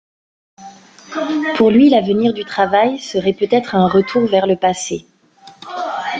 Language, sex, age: French, female, 40-49